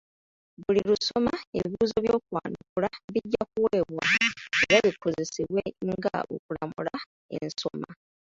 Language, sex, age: Ganda, female, 30-39